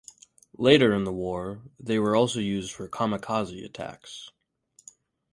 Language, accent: English, United States English